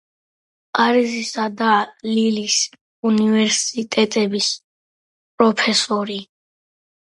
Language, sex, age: Georgian, female, 30-39